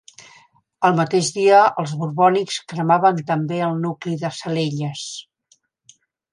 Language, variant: Catalan, Central